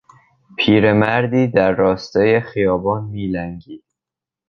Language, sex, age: Persian, male, under 19